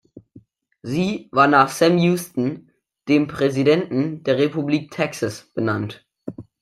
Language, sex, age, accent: German, male, under 19, Deutschland Deutsch